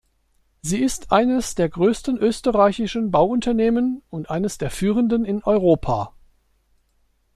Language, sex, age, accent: German, male, 50-59, Deutschland Deutsch